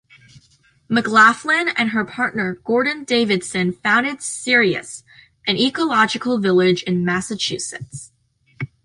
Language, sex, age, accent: English, female, under 19, United States English